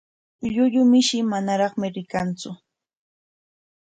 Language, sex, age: Corongo Ancash Quechua, female, 30-39